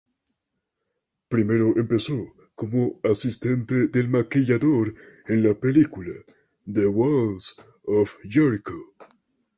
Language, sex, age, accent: Spanish, male, 19-29, Andino-Pacífico: Colombia, Perú, Ecuador, oeste de Bolivia y Venezuela andina